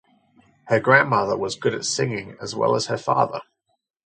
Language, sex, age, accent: English, male, 30-39, Australian English